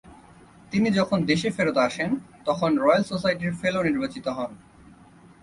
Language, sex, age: Bengali, male, 19-29